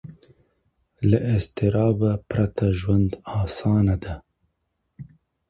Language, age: Pashto, 30-39